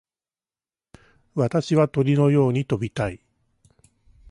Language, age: Japanese, 50-59